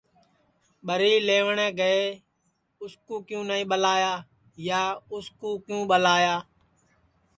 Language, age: Sansi, 19-29